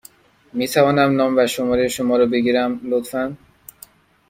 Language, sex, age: Persian, male, 19-29